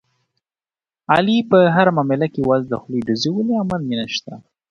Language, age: Pashto, 19-29